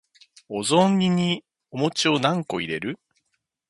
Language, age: Japanese, 30-39